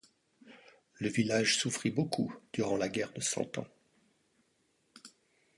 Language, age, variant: French, 40-49, Français de métropole